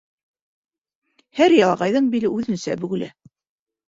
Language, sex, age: Bashkir, female, 60-69